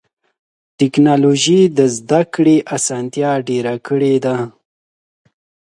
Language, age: Pashto, 19-29